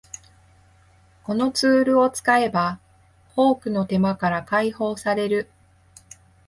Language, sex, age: Japanese, female, 30-39